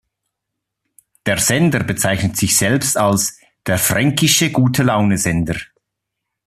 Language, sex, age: German, male, 30-39